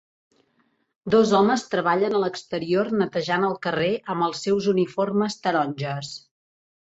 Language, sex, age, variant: Catalan, female, 40-49, Central